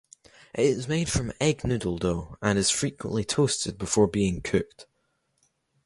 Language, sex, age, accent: English, male, under 19, Scottish English